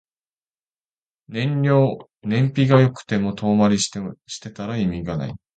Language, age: Japanese, 30-39